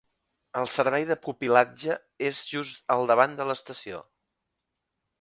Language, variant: Catalan, Central